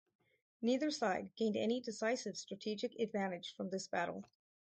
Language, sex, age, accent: English, female, 50-59, United States English